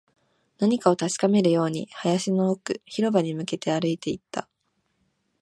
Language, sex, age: Japanese, female, 19-29